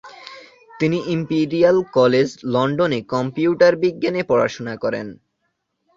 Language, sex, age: Bengali, male, under 19